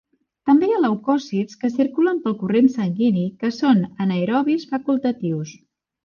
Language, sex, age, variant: Catalan, female, 30-39, Central